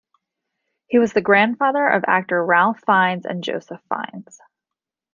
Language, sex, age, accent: English, female, 30-39, United States English